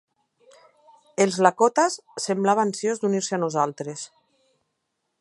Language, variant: Catalan, Septentrional